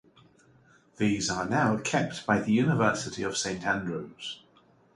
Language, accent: English, England English